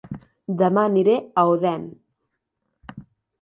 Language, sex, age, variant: Catalan, male, 19-29, Central